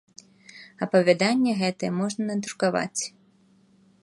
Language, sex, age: Belarusian, female, 30-39